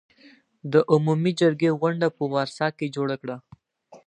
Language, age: Pashto, under 19